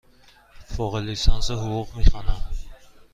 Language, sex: Persian, male